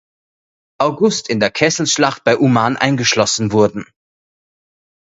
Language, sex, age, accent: German, male, 30-39, Österreichisches Deutsch